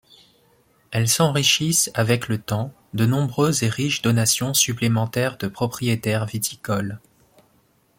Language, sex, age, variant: French, male, 30-39, Français de métropole